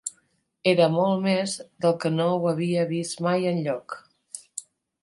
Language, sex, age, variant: Catalan, female, 50-59, Nord-Occidental